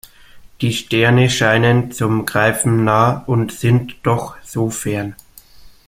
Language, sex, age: German, male, 19-29